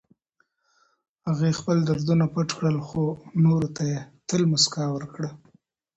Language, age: Pashto, 30-39